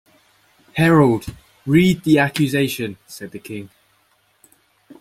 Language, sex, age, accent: English, male, 19-29, England English